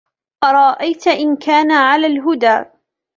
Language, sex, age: Arabic, female, 19-29